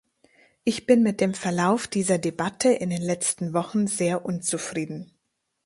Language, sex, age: German, female, 30-39